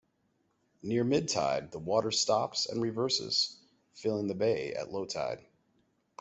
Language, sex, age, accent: English, male, 30-39, United States English